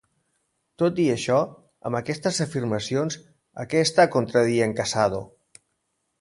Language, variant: Catalan, Central